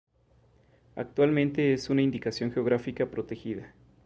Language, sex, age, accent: Spanish, male, 30-39, México